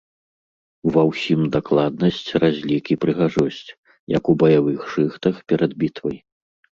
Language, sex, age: Belarusian, male, 40-49